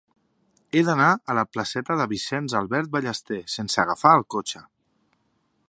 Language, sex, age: Catalan, male, 30-39